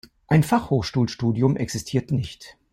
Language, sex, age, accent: German, male, 70-79, Deutschland Deutsch